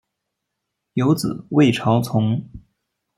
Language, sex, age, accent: Chinese, male, 19-29, 出生地：四川省